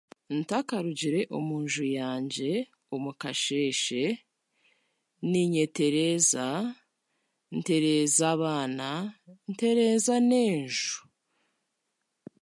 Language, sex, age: Chiga, female, 30-39